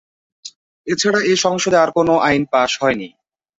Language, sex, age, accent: Bengali, male, 19-29, Native